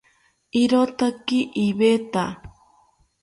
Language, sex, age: South Ucayali Ashéninka, female, under 19